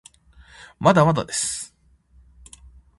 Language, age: Japanese, 19-29